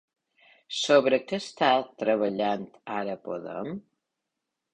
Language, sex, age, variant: Catalan, female, 50-59, Balear